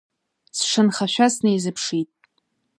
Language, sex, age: Abkhazian, female, under 19